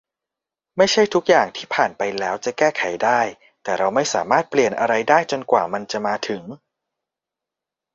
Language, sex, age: Thai, male, 19-29